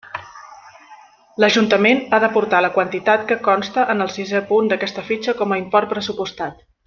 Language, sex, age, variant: Catalan, female, 40-49, Central